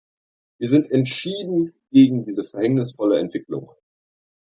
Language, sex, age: German, male, 19-29